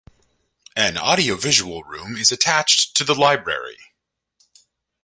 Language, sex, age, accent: English, male, 30-39, United States English